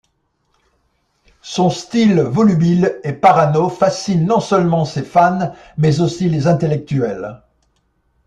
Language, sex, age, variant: French, male, 70-79, Français de métropole